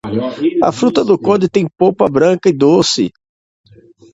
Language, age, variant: Portuguese, 40-49, Portuguese (Brasil)